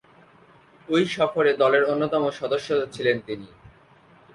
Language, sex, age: Bengali, male, under 19